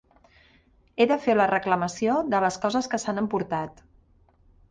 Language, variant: Catalan, Central